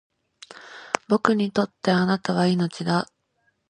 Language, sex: Japanese, female